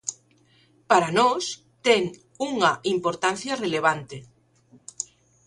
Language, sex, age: Galician, female, 50-59